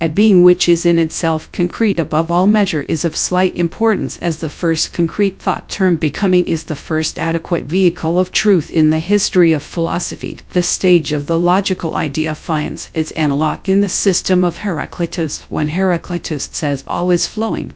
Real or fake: fake